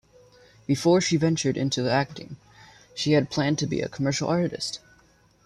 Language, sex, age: English, male, under 19